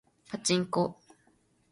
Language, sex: Japanese, female